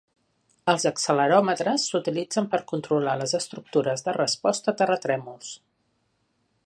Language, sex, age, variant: Catalan, female, 50-59, Nord-Occidental